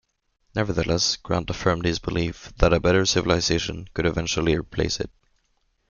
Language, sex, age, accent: English, male, 19-29, United States English